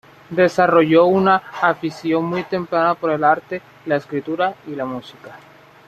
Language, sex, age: Spanish, male, 19-29